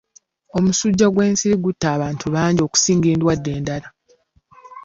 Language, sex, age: Ganda, female, 19-29